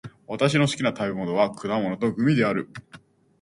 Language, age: Japanese, 19-29